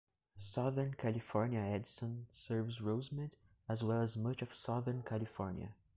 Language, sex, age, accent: English, male, 19-29, United States English